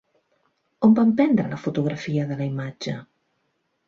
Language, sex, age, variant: Catalan, female, 40-49, Central